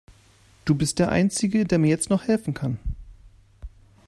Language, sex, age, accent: German, male, 40-49, Deutschland Deutsch